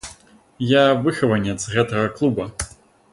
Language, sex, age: Belarusian, male, 19-29